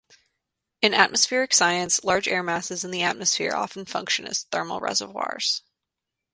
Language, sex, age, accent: English, female, 19-29, United States English